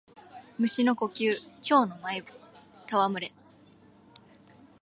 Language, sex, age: Japanese, female, 19-29